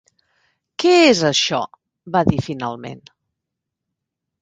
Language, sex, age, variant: Catalan, female, 40-49, Central